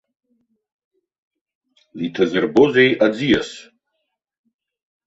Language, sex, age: Abkhazian, male, 30-39